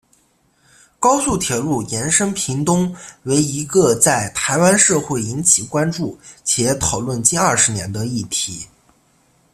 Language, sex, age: Chinese, male, 19-29